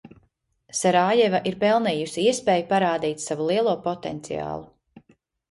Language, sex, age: Latvian, female, 30-39